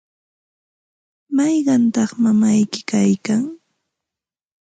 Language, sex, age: Ambo-Pasco Quechua, female, 19-29